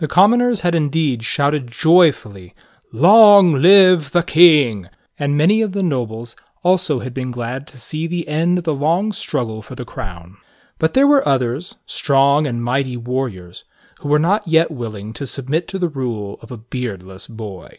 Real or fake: real